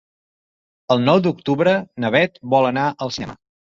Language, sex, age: Catalan, male, 40-49